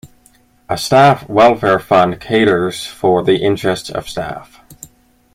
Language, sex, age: English, male, 19-29